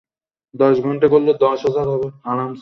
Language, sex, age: Bengali, male, under 19